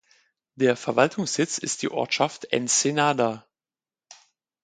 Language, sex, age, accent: German, male, 40-49, Deutschland Deutsch